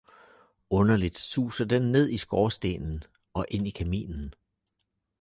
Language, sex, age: Danish, male, 40-49